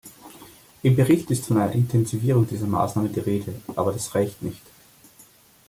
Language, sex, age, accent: German, male, 30-39, Österreichisches Deutsch